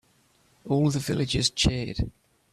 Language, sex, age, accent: English, male, 50-59, England English